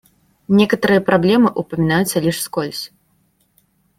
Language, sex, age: Russian, female, 19-29